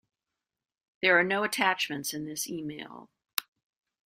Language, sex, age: English, female, 50-59